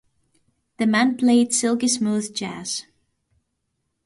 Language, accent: English, United States English